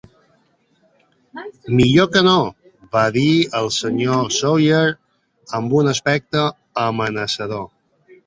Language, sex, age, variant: Catalan, male, 40-49, Balear